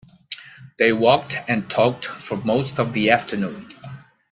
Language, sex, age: English, male, 40-49